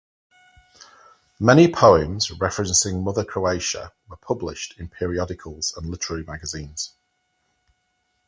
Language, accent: English, England English